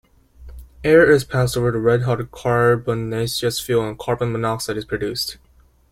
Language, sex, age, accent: English, male, under 19, United States English